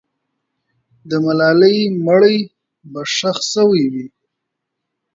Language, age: Pashto, 30-39